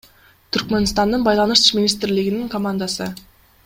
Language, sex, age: Kyrgyz, female, 19-29